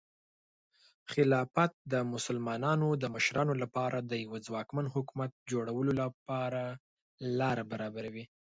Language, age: Pashto, 19-29